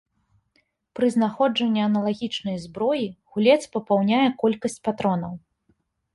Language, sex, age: Belarusian, female, 30-39